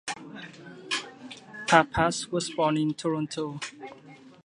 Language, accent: English, United States English